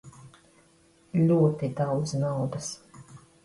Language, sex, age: Latvian, female, 50-59